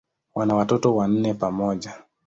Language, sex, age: Swahili, male, 19-29